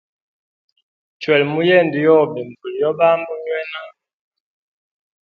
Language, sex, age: Hemba, male, 40-49